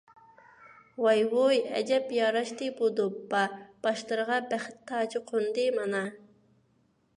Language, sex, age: Uyghur, female, 19-29